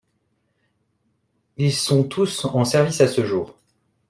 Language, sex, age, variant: French, male, 19-29, Français de métropole